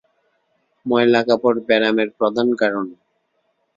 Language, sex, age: Bengali, male, 19-29